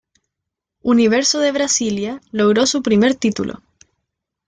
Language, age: Spanish, 19-29